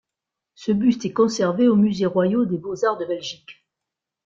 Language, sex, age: French, female, 60-69